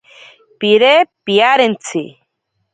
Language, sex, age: Ashéninka Perené, female, 19-29